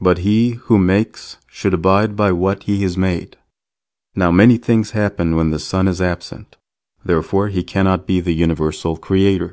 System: none